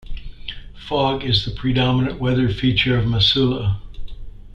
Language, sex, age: English, male, 60-69